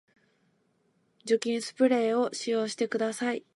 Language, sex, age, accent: Japanese, female, 19-29, 関西弁